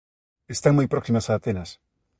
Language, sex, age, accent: Galician, male, 50-59, Normativo (estándar)